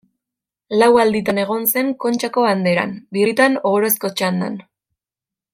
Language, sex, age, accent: Basque, female, 19-29, Mendebalekoa (Araba, Bizkaia, Gipuzkoako mendebaleko herri batzuk)